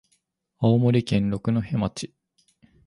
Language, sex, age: Japanese, male, 19-29